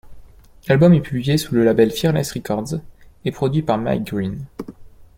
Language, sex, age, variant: French, male, 19-29, Français de métropole